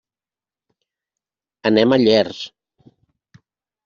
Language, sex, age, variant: Catalan, male, 50-59, Central